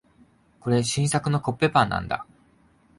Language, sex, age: Japanese, male, 19-29